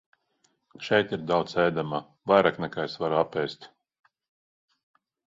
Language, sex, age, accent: Latvian, male, 40-49, Krievu